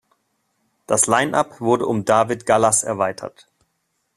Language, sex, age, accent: German, male, 30-39, Deutschland Deutsch